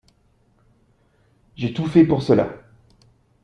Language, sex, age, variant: French, male, 30-39, Français de métropole